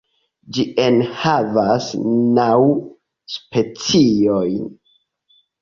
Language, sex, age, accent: Esperanto, male, 19-29, Internacia